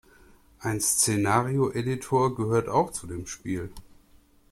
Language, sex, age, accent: German, male, 30-39, Deutschland Deutsch